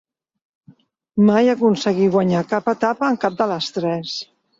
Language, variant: Catalan, Central